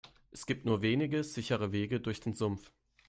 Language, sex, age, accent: German, male, 19-29, Deutschland Deutsch